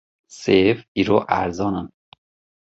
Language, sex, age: Kurdish, male, 40-49